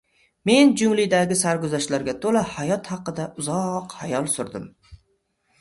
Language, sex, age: Uzbek, male, 30-39